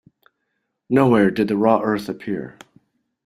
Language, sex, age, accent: English, male, 50-59, United States English